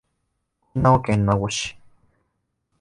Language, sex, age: Japanese, male, 19-29